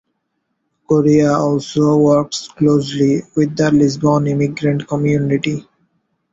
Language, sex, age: English, male, 19-29